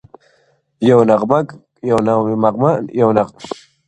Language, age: Pashto, under 19